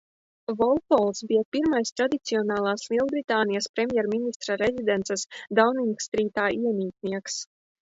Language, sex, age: Latvian, female, 19-29